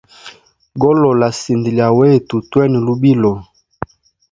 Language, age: Hemba, 19-29